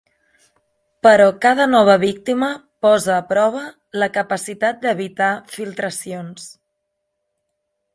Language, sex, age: Catalan, female, 30-39